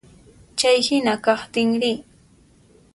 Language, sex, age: Puno Quechua, female, 19-29